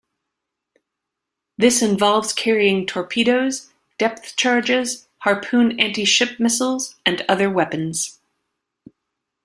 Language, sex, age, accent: English, female, 40-49, United States English